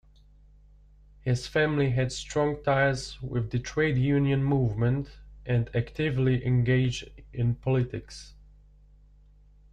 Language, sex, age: English, male, 19-29